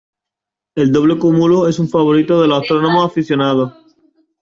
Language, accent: Spanish, España: Sur peninsular (Andalucia, Extremadura, Murcia)